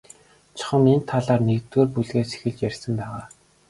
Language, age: Mongolian, 19-29